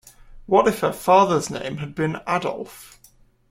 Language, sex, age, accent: English, male, 19-29, England English